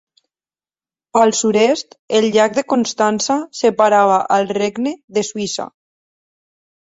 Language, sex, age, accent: Catalan, female, 30-39, valencià